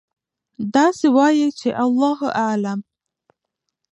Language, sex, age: Pashto, female, under 19